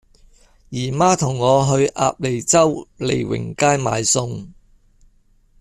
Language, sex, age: Cantonese, male, 50-59